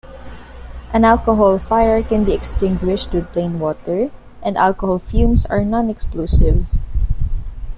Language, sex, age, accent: English, female, 19-29, Filipino